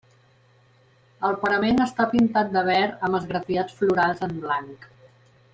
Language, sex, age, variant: Catalan, female, 50-59, Central